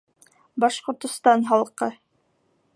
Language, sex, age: Bashkir, female, 19-29